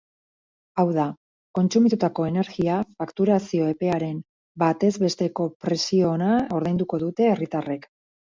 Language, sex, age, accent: Basque, female, 40-49, Erdialdekoa edo Nafarra (Gipuzkoa, Nafarroa)